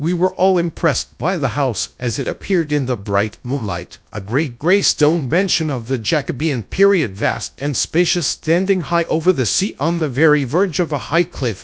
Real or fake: fake